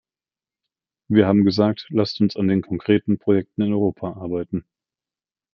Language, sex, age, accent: German, male, 40-49, Deutschland Deutsch